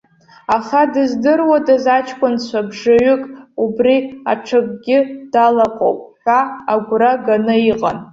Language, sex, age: Abkhazian, female, under 19